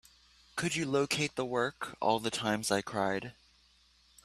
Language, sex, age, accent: English, male, 19-29, United States English